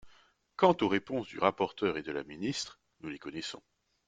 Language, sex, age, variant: French, male, 30-39, Français de métropole